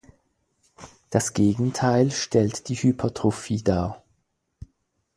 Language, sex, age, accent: German, male, 40-49, Schweizerdeutsch